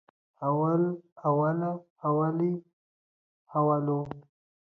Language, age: Pashto, 19-29